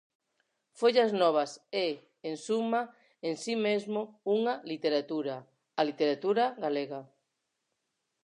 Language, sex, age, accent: Galician, female, 40-49, Normativo (estándar)